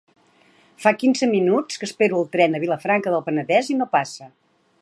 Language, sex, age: Catalan, female, 60-69